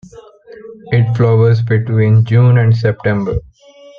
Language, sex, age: English, male, 19-29